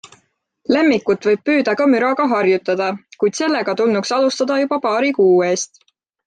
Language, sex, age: Estonian, female, 19-29